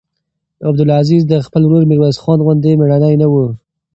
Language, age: Pashto, 19-29